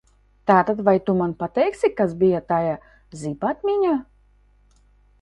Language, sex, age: Latvian, female, 19-29